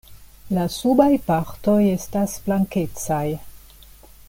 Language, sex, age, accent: Esperanto, female, 60-69, Internacia